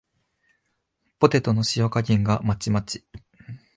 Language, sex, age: Japanese, male, 19-29